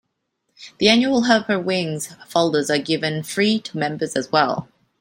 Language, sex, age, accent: English, female, 30-39, Australian English